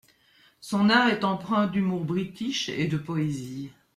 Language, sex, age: French, female, 60-69